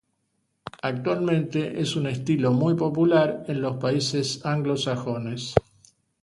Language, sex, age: Spanish, male, 70-79